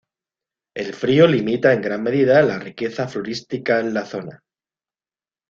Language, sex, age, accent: Spanish, male, 40-49, España: Sur peninsular (Andalucia, Extremadura, Murcia)